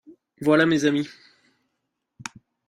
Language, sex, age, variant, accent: French, male, 19-29, Français d'Europe, Français de Belgique